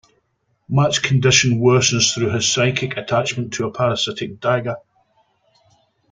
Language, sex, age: English, male, 50-59